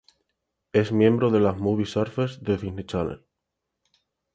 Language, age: Spanish, 19-29